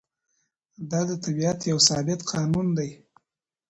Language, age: Pashto, 30-39